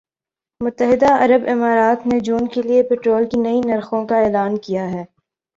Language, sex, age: Urdu, female, 19-29